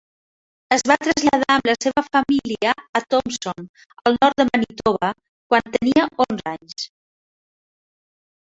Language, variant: Catalan, Central